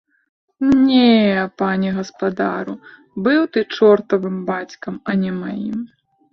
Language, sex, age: Belarusian, female, 30-39